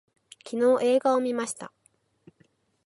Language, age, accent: Japanese, 19-29, 標準語